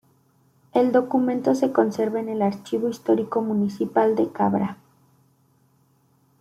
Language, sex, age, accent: Spanish, female, 19-29, México